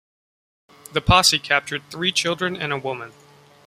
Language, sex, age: English, male, 19-29